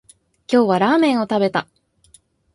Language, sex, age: Japanese, female, 19-29